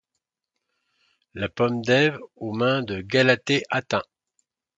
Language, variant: French, Français de métropole